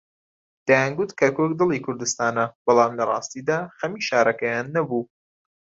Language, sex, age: Central Kurdish, male, 19-29